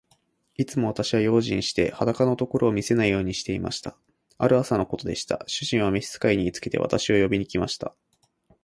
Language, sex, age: Japanese, male, 19-29